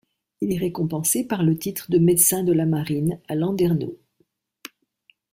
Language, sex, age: French, female, 60-69